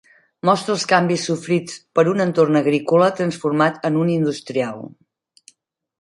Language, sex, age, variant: Catalan, female, 50-59, Central